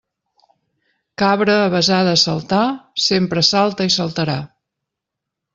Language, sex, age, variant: Catalan, female, 50-59, Central